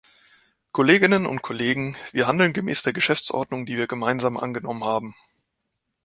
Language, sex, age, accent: German, male, 19-29, Deutschland Deutsch